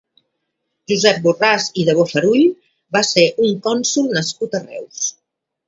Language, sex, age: Catalan, female, 60-69